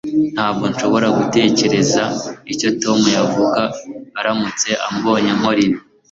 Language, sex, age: Kinyarwanda, male, 19-29